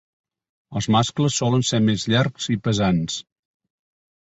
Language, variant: Catalan, Nord-Occidental